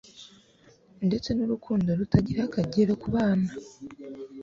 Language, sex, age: Kinyarwanda, female, under 19